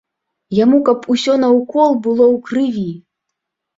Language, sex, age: Belarusian, female, 30-39